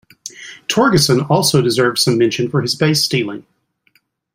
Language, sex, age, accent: English, male, 60-69, United States English